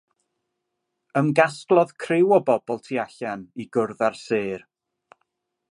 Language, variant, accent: Welsh, South-Eastern Welsh, Y Deyrnas Unedig Cymraeg